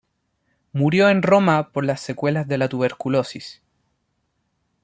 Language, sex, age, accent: Spanish, male, 19-29, Chileno: Chile, Cuyo